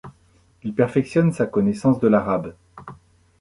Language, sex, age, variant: French, male, 50-59, Français de métropole